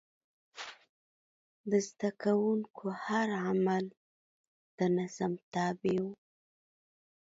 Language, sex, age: Pashto, female, 30-39